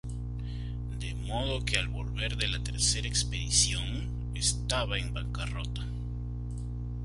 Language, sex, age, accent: Spanish, male, 30-39, Andino-Pacífico: Colombia, Perú, Ecuador, oeste de Bolivia y Venezuela andina